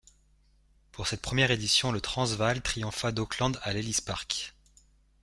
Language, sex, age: French, male, 30-39